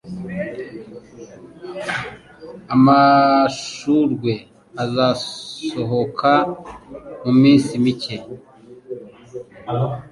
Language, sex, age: Kinyarwanda, male, 40-49